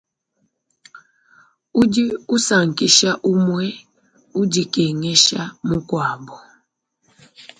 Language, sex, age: Luba-Lulua, female, 30-39